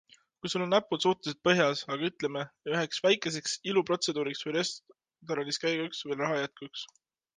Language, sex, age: Estonian, male, 19-29